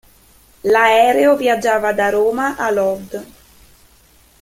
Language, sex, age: Italian, female, 19-29